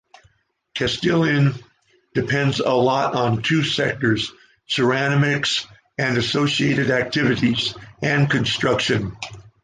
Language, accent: English, United States English